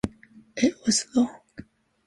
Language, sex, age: English, female, under 19